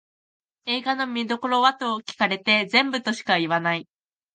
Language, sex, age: Japanese, female, under 19